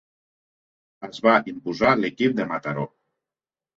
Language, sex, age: Catalan, male, 50-59